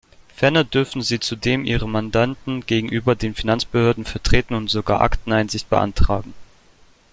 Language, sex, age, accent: German, male, 19-29, Deutschland Deutsch